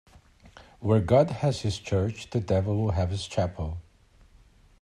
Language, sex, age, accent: English, male, 40-49, United States English